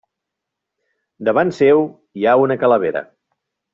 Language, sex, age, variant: Catalan, male, 30-39, Nord-Occidental